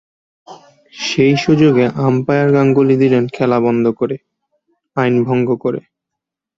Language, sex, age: Bengali, male, 19-29